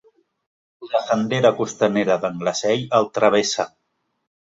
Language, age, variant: Catalan, 40-49, Central